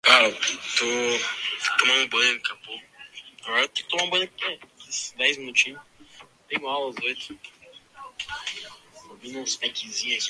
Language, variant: Portuguese, Portuguese (Brasil)